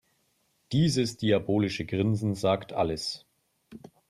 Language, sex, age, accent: German, male, 40-49, Deutschland Deutsch